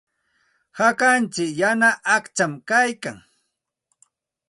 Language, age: Santa Ana de Tusi Pasco Quechua, 40-49